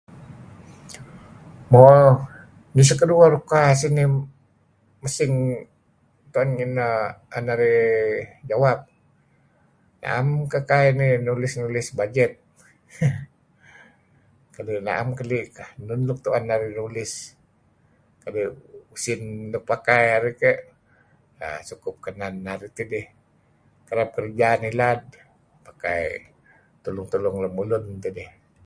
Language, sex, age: Kelabit, male, 60-69